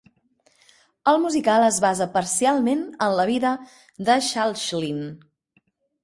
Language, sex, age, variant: Catalan, female, 19-29, Central